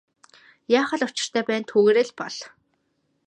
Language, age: Mongolian, 19-29